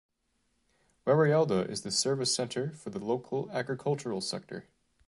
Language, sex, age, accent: English, male, 30-39, United States English